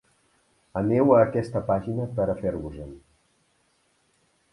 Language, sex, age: Catalan, male, 50-59